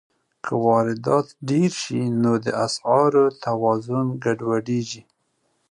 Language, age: Pashto, 40-49